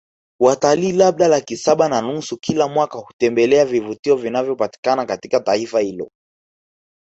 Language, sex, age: Swahili, male, 19-29